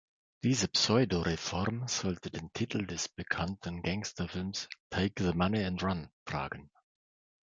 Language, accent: German, Deutschland Deutsch